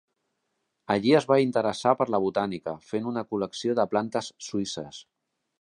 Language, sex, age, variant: Catalan, male, 40-49, Central